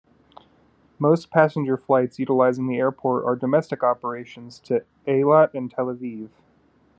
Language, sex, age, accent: English, male, 30-39, United States English